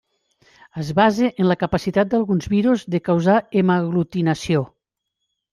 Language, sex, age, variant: Catalan, female, 50-59, Nord-Occidental